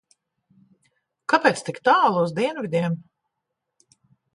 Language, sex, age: Latvian, female, 60-69